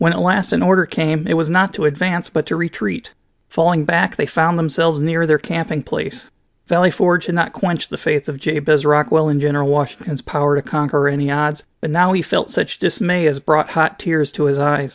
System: none